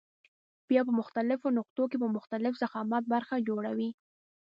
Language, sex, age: Pashto, female, 19-29